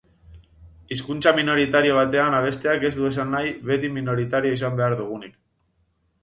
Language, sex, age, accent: Basque, male, 19-29, Mendebalekoa (Araba, Bizkaia, Gipuzkoako mendebaleko herri batzuk)